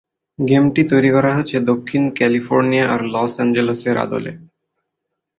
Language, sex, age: Bengali, male, under 19